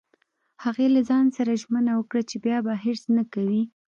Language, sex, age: Pashto, female, 19-29